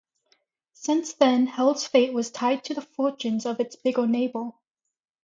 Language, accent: English, United States English